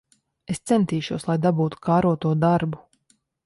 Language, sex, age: Latvian, female, 30-39